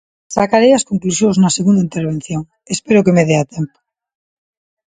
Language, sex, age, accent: Galician, female, 30-39, Neofalante